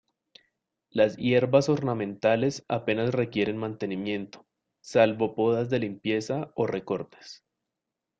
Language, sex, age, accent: Spanish, male, 19-29, Caribe: Cuba, Venezuela, Puerto Rico, República Dominicana, Panamá, Colombia caribeña, México caribeño, Costa del golfo de México